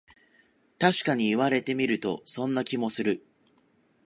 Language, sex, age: Japanese, male, 19-29